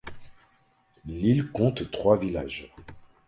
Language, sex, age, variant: French, male, 30-39, Français de métropole